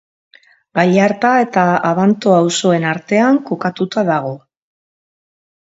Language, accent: Basque, Mendebalekoa (Araba, Bizkaia, Gipuzkoako mendebaleko herri batzuk)